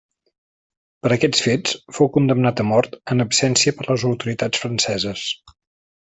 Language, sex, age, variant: Catalan, male, 50-59, Central